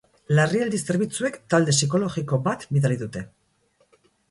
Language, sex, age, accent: Basque, female, 40-49, Erdialdekoa edo Nafarra (Gipuzkoa, Nafarroa)